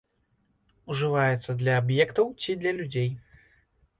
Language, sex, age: Belarusian, male, 30-39